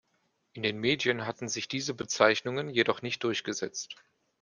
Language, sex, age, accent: German, male, 19-29, Deutschland Deutsch